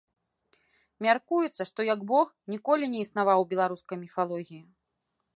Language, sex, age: Belarusian, female, 30-39